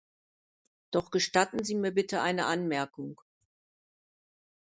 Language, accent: German, Deutschland Deutsch